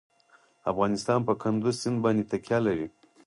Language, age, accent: Pashto, 19-29, معیاري پښتو